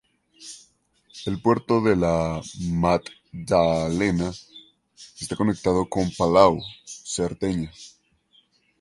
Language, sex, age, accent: Spanish, male, 19-29, Andino-Pacífico: Colombia, Perú, Ecuador, oeste de Bolivia y Venezuela andina